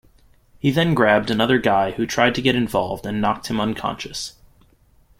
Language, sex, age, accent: English, male, 19-29, United States English